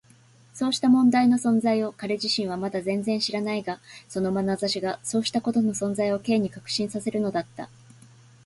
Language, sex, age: Japanese, female, 40-49